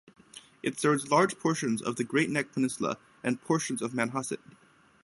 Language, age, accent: English, 19-29, United States English